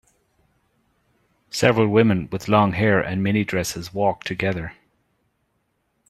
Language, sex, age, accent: English, male, 40-49, Irish English